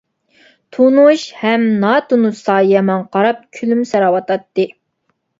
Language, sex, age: Uyghur, female, 19-29